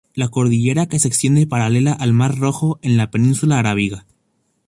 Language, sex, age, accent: Spanish, male, under 19, México